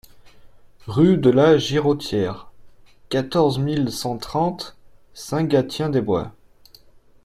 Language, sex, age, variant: French, male, 30-39, Français de métropole